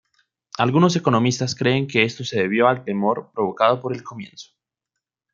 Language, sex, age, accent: Spanish, male, 19-29, Andino-Pacífico: Colombia, Perú, Ecuador, oeste de Bolivia y Venezuela andina